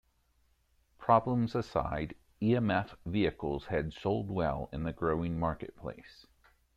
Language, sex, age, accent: English, male, 40-49, United States English